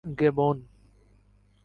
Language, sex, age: Urdu, male, 19-29